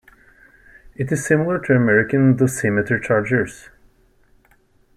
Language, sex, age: English, male, 19-29